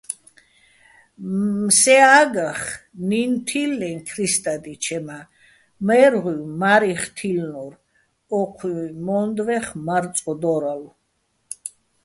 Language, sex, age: Bats, female, 60-69